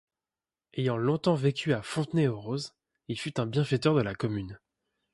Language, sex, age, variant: French, male, 30-39, Français de métropole